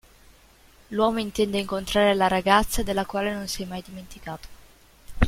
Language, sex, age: Italian, female, 19-29